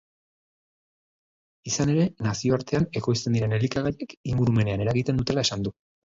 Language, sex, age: Basque, male, 40-49